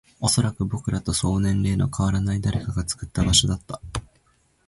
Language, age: Japanese, 19-29